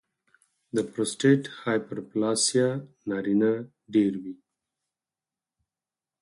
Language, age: Pashto, 30-39